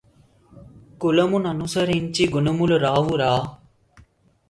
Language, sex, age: Telugu, male, 19-29